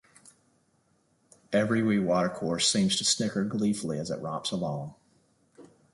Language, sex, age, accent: English, male, 50-59, United States English